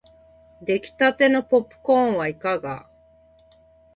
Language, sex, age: Japanese, female, 40-49